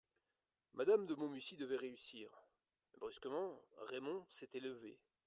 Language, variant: French, Français de métropole